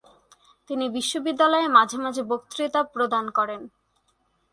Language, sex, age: Bengali, female, 19-29